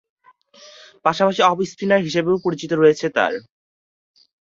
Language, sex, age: Bengali, male, 19-29